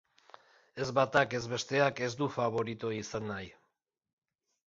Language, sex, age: Basque, male, 60-69